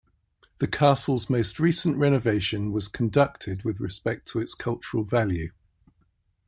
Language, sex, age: English, male, 50-59